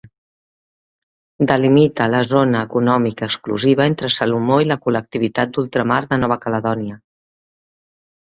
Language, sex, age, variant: Catalan, female, 50-59, Central